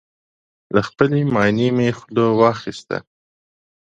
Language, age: Pashto, 30-39